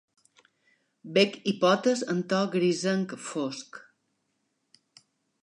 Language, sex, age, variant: Catalan, female, 40-49, Balear